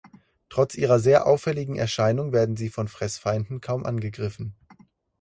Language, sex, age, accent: German, male, 19-29, Deutschland Deutsch